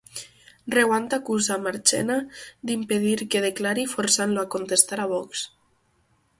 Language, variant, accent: Catalan, Valencià septentrional, septentrional